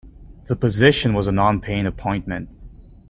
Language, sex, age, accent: English, male, 19-29, Canadian English